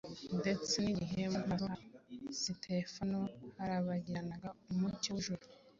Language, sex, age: Kinyarwanda, female, 19-29